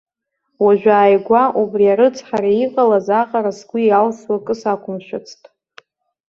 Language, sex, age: Abkhazian, female, 40-49